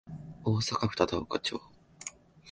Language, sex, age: Japanese, male, 19-29